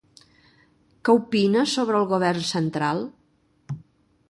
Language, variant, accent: Catalan, Balear, balear; central